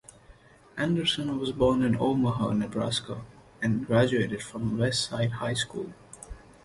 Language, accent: English, United States English; Australian English; India and South Asia (India, Pakistan, Sri Lanka); Singaporean English